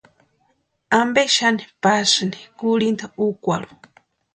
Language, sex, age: Western Highland Purepecha, female, 19-29